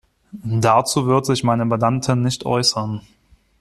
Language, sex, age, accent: German, male, 19-29, Deutschland Deutsch